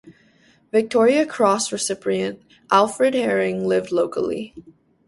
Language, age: English, 19-29